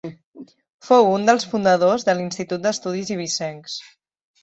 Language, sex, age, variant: Catalan, female, 50-59, Central